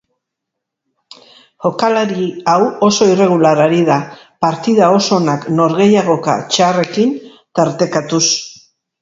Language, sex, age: Basque, female, 60-69